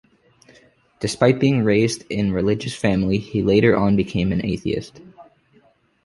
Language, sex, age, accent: English, male, 19-29, United States English